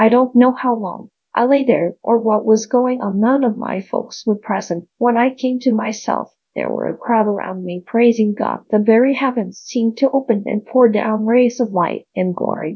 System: TTS, GradTTS